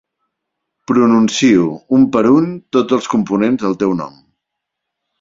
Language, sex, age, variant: Catalan, male, 40-49, Central